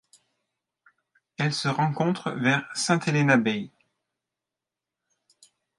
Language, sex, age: French, male, 30-39